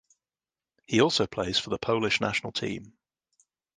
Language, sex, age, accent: English, male, 30-39, England English